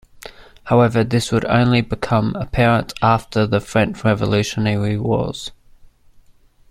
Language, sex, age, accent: English, male, 30-39, Australian English